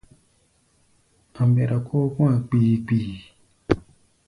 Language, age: Gbaya, 30-39